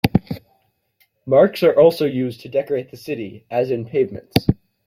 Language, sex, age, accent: English, male, 19-29, United States English